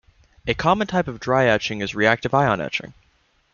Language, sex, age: English, male, under 19